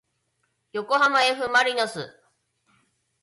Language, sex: Japanese, female